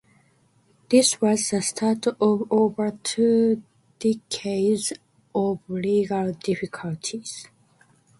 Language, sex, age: English, female, 19-29